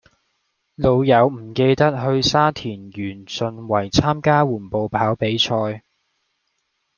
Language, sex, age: Cantonese, male, 19-29